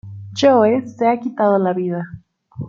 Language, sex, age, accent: Spanish, female, 19-29, México